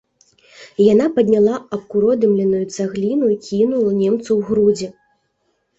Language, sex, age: Belarusian, female, 19-29